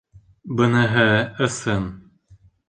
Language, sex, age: Bashkir, male, 19-29